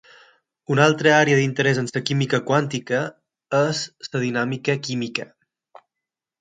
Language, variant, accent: Catalan, Balear, menorquí